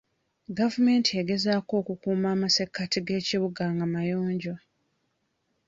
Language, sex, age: Ganda, female, 30-39